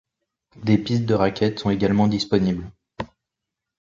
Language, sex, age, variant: French, male, 19-29, Français de métropole